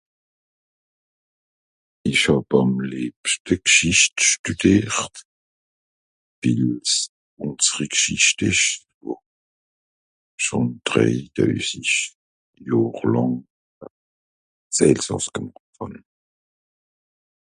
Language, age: Swiss German, 70-79